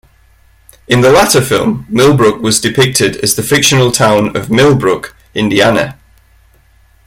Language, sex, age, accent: English, male, 30-39, England English